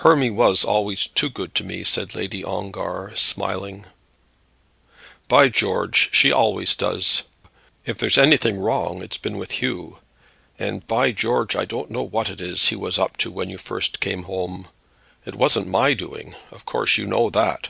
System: none